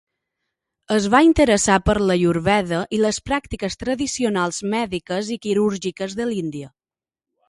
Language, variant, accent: Catalan, Balear, balear